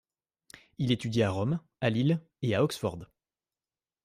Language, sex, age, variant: French, male, 19-29, Français de métropole